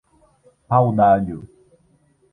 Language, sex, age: Portuguese, male, 19-29